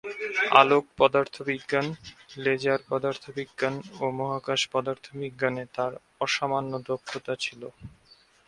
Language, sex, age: Bengali, male, 19-29